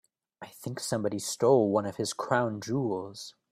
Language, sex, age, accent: English, male, 19-29, United States English